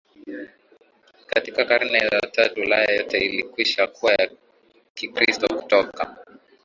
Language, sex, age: Swahili, male, 19-29